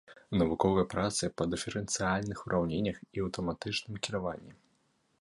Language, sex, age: Belarusian, male, 19-29